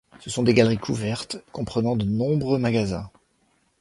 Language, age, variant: French, 60-69, Français de métropole